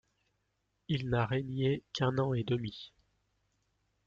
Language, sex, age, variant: French, male, 19-29, Français de métropole